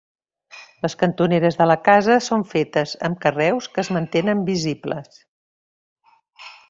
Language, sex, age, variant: Catalan, female, 60-69, Central